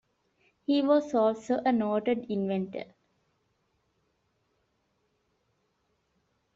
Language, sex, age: English, female, 19-29